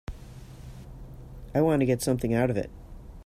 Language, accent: English, United States English